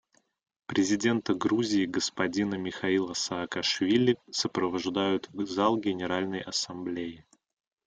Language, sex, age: Russian, male, 30-39